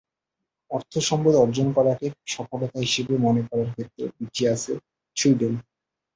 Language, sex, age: Bengali, male, 19-29